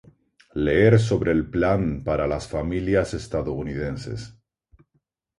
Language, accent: Spanish, España: Centro-Sur peninsular (Madrid, Toledo, Castilla-La Mancha)